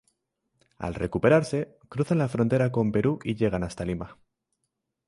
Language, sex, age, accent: Spanish, male, under 19, España: Centro-Sur peninsular (Madrid, Toledo, Castilla-La Mancha)